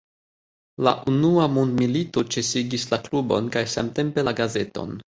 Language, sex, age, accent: Esperanto, male, 19-29, Internacia